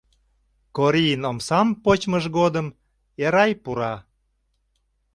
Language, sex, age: Mari, male, 60-69